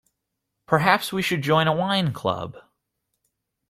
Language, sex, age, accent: English, male, 19-29, United States English